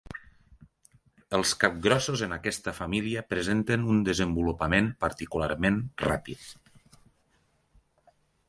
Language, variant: Catalan, Nord-Occidental